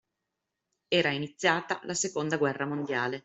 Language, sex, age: Italian, female, 30-39